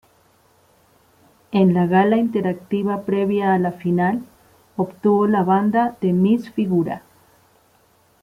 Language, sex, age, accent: Spanish, female, 40-49, Andino-Pacífico: Colombia, Perú, Ecuador, oeste de Bolivia y Venezuela andina